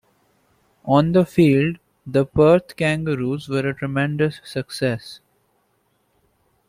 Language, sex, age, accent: English, male, 19-29, India and South Asia (India, Pakistan, Sri Lanka)